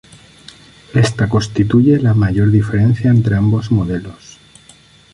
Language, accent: Spanish, España: Sur peninsular (Andalucia, Extremadura, Murcia)